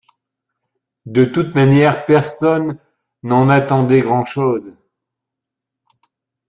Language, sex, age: French, male, 50-59